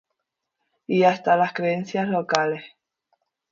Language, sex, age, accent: Spanish, female, 19-29, España: Islas Canarias